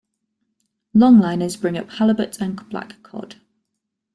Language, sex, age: English, female, 30-39